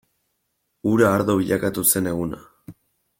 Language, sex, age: Basque, male, 19-29